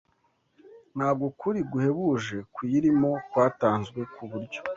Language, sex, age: Kinyarwanda, male, 19-29